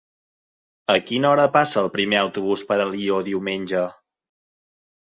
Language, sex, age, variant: Catalan, male, 30-39, Central